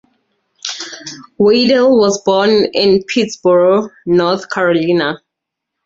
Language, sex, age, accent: English, female, 30-39, Southern African (South Africa, Zimbabwe, Namibia)